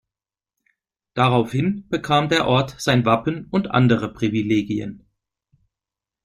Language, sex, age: German, male, 40-49